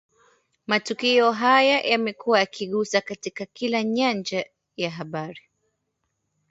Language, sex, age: Swahili, female, 19-29